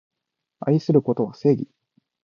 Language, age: Japanese, 19-29